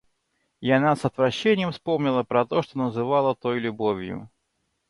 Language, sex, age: Russian, male, 30-39